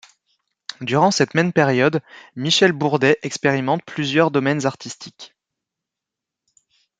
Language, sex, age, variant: French, male, 30-39, Français de métropole